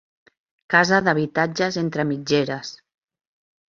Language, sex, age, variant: Catalan, female, 50-59, Central